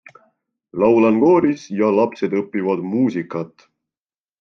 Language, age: Estonian, 19-29